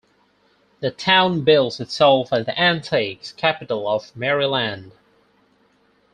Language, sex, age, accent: English, male, 19-29, England English